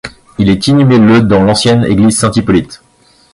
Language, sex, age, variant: French, male, 30-39, Français de métropole